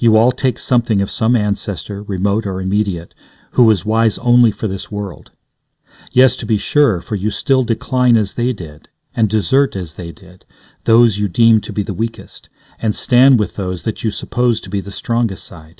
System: none